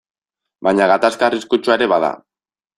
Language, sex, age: Basque, male, 19-29